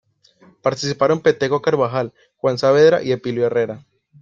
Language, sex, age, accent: Spanish, male, 19-29, Andino-Pacífico: Colombia, Perú, Ecuador, oeste de Bolivia y Venezuela andina